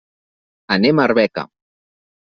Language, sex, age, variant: Catalan, male, 30-39, Central